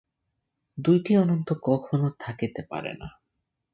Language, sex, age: Bengali, male, 19-29